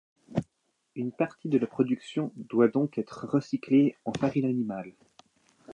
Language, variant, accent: French, Français d'Europe, Français de Suisse